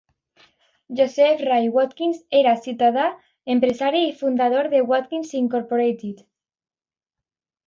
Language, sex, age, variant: Catalan, female, under 19, Alacantí